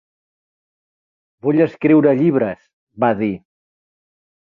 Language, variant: Catalan, Central